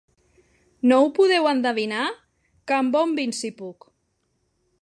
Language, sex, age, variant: Catalan, female, 40-49, Central